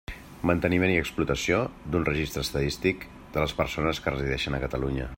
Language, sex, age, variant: Catalan, male, 40-49, Central